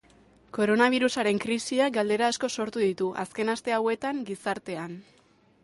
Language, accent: Basque, Mendebalekoa (Araba, Bizkaia, Gipuzkoako mendebaleko herri batzuk)